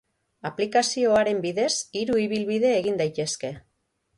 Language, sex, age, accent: Basque, female, 40-49, Mendebalekoa (Araba, Bizkaia, Gipuzkoako mendebaleko herri batzuk)